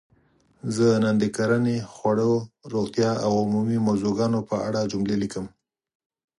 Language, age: Pashto, 30-39